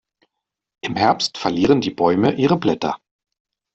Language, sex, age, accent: German, male, 30-39, Deutschland Deutsch